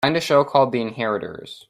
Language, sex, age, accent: English, male, under 19, United States English